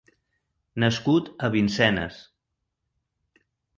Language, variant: Catalan, Central